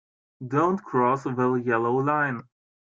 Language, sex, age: English, male, 19-29